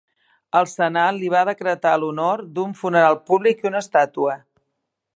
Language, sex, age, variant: Catalan, female, 50-59, Central